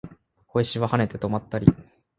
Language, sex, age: Japanese, male, 19-29